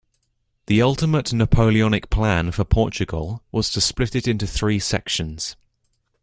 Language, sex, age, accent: English, male, under 19, England English